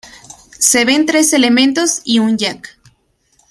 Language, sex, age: Spanish, female, 19-29